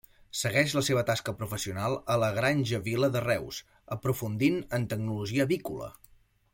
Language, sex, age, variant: Catalan, male, 40-49, Central